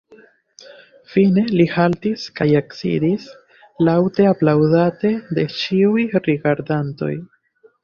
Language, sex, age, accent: Esperanto, male, 19-29, Internacia